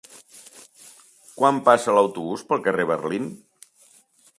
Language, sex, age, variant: Catalan, male, 60-69, Septentrional